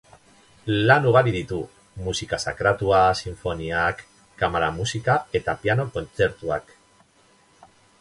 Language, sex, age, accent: Basque, male, 50-59, Mendebalekoa (Araba, Bizkaia, Gipuzkoako mendebaleko herri batzuk)